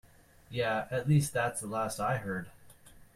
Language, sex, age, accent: English, male, 30-39, Canadian English